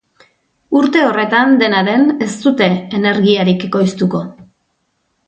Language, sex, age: Basque, female, 40-49